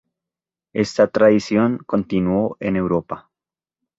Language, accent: Spanish, Andino-Pacífico: Colombia, Perú, Ecuador, oeste de Bolivia y Venezuela andina